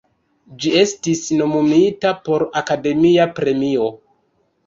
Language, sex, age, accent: Esperanto, male, 30-39, Internacia